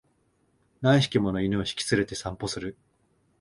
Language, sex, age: Japanese, male, 19-29